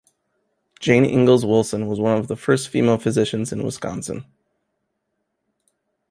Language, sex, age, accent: English, male, 19-29, United States English